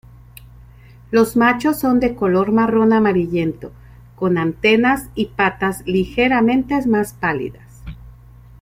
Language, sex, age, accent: Spanish, female, 50-59, México